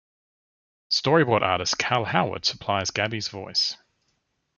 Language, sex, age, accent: English, male, 30-39, Australian English